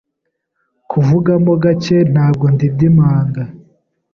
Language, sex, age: Kinyarwanda, male, 19-29